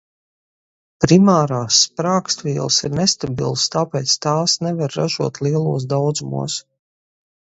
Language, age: Latvian, 40-49